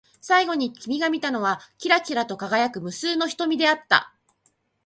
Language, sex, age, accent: Japanese, female, 40-49, 標準語